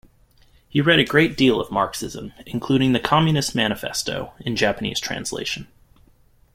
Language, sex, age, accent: English, male, 19-29, United States English